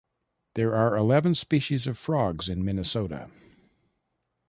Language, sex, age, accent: English, male, 50-59, Canadian English